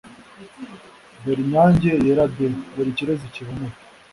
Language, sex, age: Kinyarwanda, male, 19-29